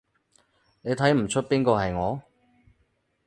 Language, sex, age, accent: Cantonese, male, 30-39, 广州音